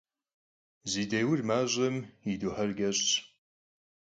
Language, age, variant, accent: Kabardian, 19-29, Адыгэбзэ (Къэбэрдей, Кирил, псоми зэдай), Джылэхъстэней (Gilahsteney)